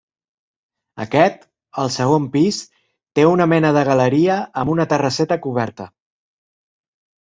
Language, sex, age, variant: Catalan, male, 40-49, Central